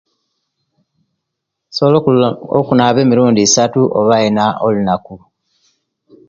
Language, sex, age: Kenyi, male, 50-59